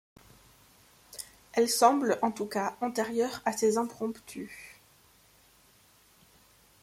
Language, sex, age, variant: French, female, 19-29, Français de métropole